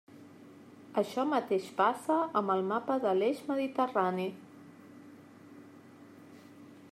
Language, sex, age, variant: Catalan, female, 40-49, Central